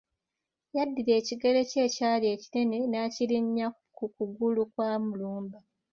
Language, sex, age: Ganda, female, 19-29